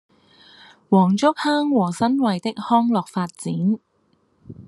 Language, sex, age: Cantonese, female, 30-39